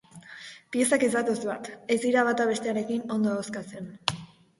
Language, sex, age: Basque, female, under 19